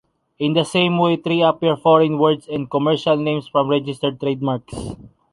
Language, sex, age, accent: English, male, 19-29, Filipino